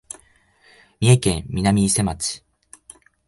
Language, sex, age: Japanese, male, under 19